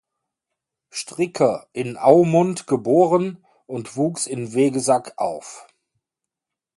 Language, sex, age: German, male, 50-59